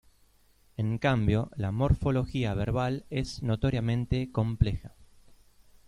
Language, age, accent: Spanish, 30-39, Rioplatense: Argentina, Uruguay, este de Bolivia, Paraguay